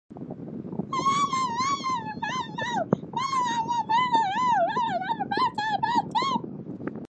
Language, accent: English, United States English